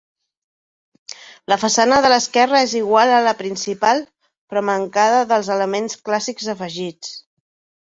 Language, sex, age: Catalan, female, 50-59